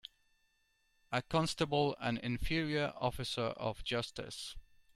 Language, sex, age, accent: English, male, 40-49, England English